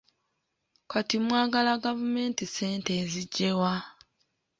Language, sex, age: Ganda, female, 30-39